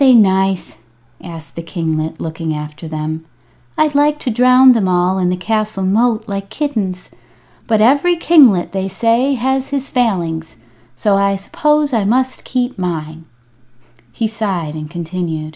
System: none